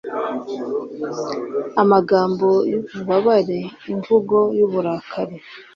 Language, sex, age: Kinyarwanda, male, 40-49